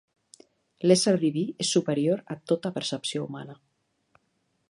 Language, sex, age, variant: Catalan, female, 40-49, Central